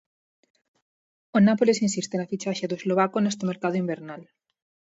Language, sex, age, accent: Galician, female, 30-39, Normativo (estándar)